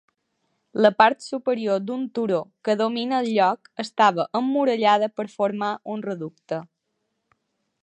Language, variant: Catalan, Balear